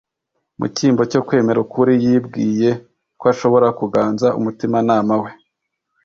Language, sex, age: Kinyarwanda, male, 19-29